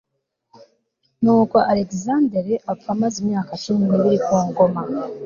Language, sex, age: Kinyarwanda, female, 19-29